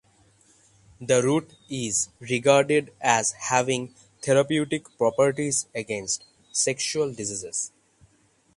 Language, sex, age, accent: English, male, under 19, India and South Asia (India, Pakistan, Sri Lanka)